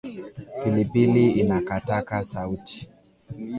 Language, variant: Swahili, Kiswahili cha Bara ya Kenya